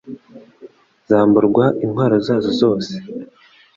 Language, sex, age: Kinyarwanda, male, under 19